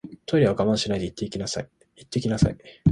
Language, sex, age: Japanese, male, 19-29